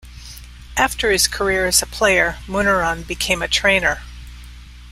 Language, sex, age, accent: English, female, 60-69, United States English